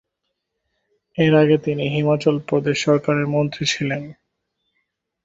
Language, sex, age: Bengali, male, 19-29